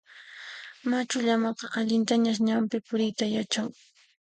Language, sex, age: Puno Quechua, female, 19-29